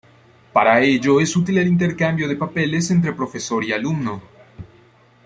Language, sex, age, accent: Spanish, male, 19-29, América central